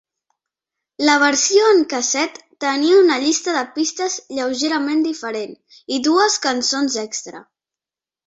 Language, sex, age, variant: Catalan, female, 50-59, Central